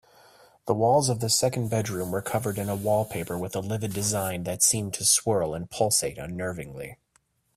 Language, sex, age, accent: English, male, 30-39, United States English